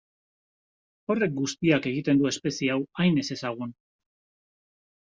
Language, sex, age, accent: Basque, male, 50-59, Mendebalekoa (Araba, Bizkaia, Gipuzkoako mendebaleko herri batzuk)